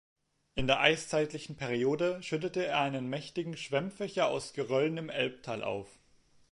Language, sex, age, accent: German, male, 19-29, Deutschland Deutsch